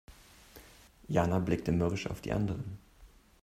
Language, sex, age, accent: German, male, 19-29, Deutschland Deutsch